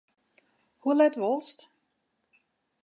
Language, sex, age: Western Frisian, female, 60-69